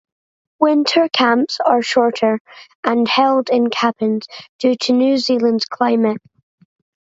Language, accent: English, Scottish English